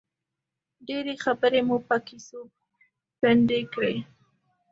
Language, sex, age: Pashto, female, under 19